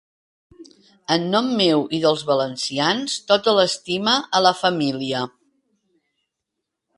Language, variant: Catalan, Central